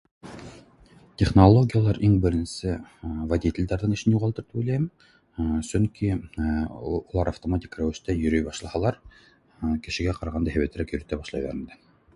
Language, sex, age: Bashkir, male, 40-49